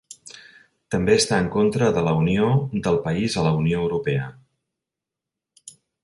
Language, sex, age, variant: Catalan, male, 50-59, Central